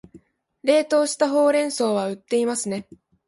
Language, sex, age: Japanese, female, 19-29